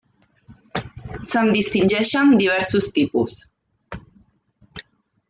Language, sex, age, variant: Catalan, female, 19-29, Central